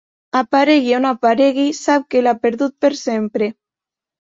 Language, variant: Catalan, Septentrional